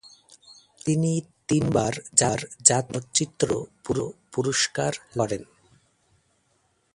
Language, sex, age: Bengali, male, 30-39